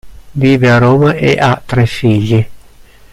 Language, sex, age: Italian, male, 60-69